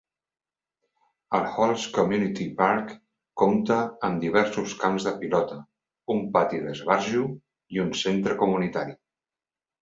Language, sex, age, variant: Catalan, male, 40-49, Central